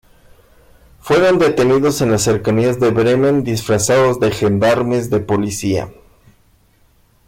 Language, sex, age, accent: Spanish, male, 40-49, México